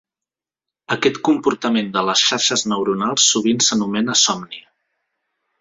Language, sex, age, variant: Catalan, male, 30-39, Central